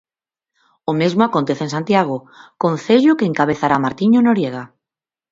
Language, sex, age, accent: Galician, female, 30-39, Normativo (estándar)